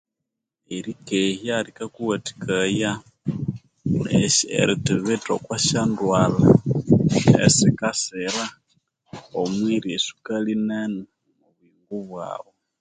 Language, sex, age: Konzo, male, 30-39